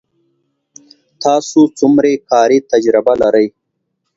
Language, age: Pashto, 19-29